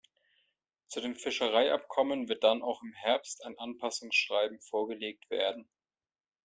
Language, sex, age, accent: German, male, 30-39, Deutschland Deutsch